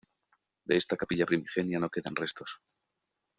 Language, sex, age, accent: Spanish, male, 30-39, España: Norte peninsular (Asturias, Castilla y León, Cantabria, País Vasco, Navarra, Aragón, La Rioja, Guadalajara, Cuenca)